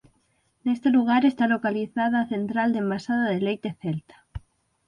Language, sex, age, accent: Galician, female, 19-29, Atlántico (seseo e gheada)